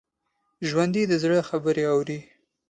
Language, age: Pashto, 19-29